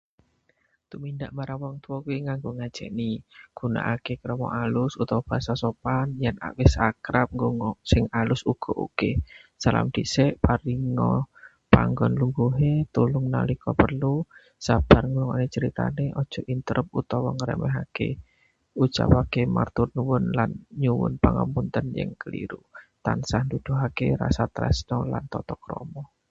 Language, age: Javanese, 30-39